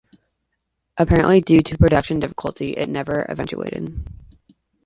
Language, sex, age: English, female, 19-29